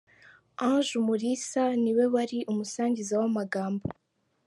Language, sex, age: Kinyarwanda, female, 19-29